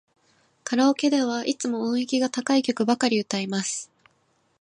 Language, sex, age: Japanese, female, 19-29